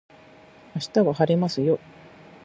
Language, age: Japanese, 60-69